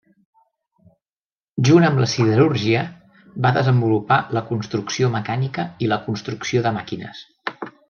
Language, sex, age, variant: Catalan, male, 30-39, Central